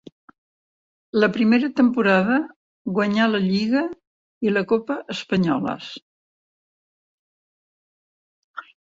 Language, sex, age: Catalan, female, 60-69